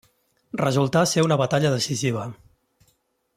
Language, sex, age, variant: Catalan, male, 30-39, Central